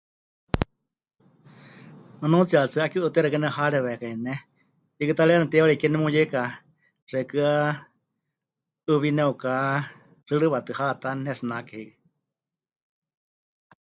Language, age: Huichol, 50-59